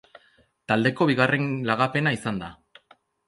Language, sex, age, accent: Basque, male, 30-39, Erdialdekoa edo Nafarra (Gipuzkoa, Nafarroa)